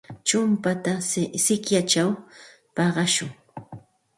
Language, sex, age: Santa Ana de Tusi Pasco Quechua, female, 40-49